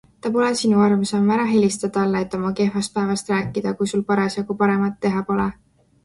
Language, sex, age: Estonian, female, 19-29